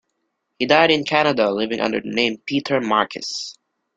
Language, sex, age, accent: English, male, 19-29, Filipino